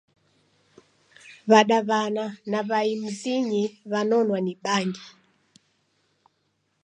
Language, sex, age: Taita, female, 60-69